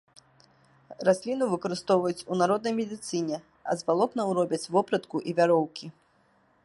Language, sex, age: Belarusian, female, 30-39